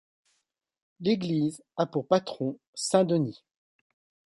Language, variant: French, Français de métropole